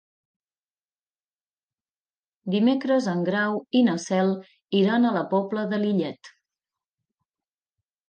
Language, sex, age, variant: Catalan, female, 30-39, Nord-Occidental